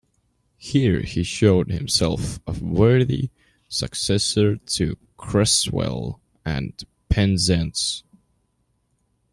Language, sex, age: English, male, 19-29